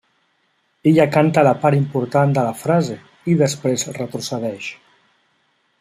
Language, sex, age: Catalan, male, 40-49